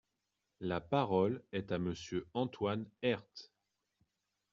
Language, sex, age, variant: French, male, 30-39, Français de métropole